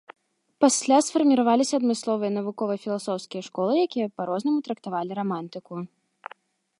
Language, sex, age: Belarusian, female, 19-29